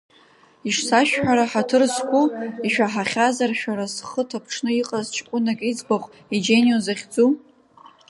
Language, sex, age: Abkhazian, female, under 19